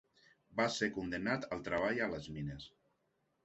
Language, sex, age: Catalan, male, 50-59